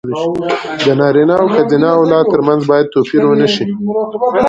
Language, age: Pashto, 19-29